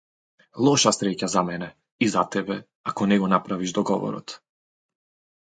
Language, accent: Macedonian, литературен